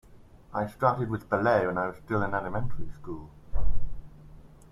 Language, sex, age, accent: English, male, 30-39, England English